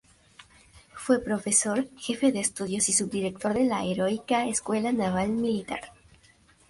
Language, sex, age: Spanish, female, under 19